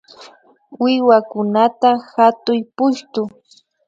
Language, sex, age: Imbabura Highland Quichua, female, 19-29